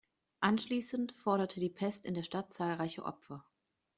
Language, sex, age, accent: German, female, 30-39, Deutschland Deutsch